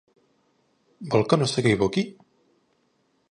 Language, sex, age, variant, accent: Catalan, male, 19-29, Central, central